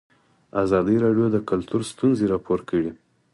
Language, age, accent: Pashto, 19-29, معیاري پښتو